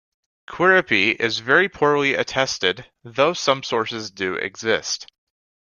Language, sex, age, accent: English, male, under 19, United States English